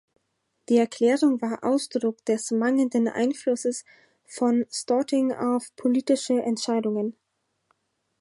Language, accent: German, Deutschland Deutsch